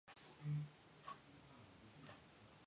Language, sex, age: English, female, under 19